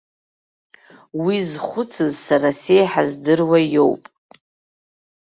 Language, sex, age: Abkhazian, female, 40-49